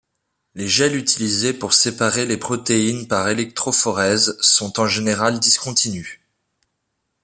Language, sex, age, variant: French, male, 19-29, Français de métropole